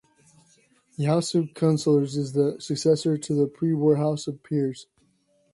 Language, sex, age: English, male, 40-49